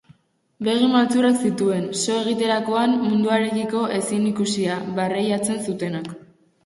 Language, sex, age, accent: Basque, female, under 19, Mendebalekoa (Araba, Bizkaia, Gipuzkoako mendebaleko herri batzuk)